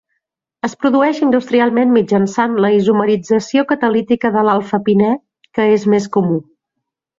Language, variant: Catalan, Central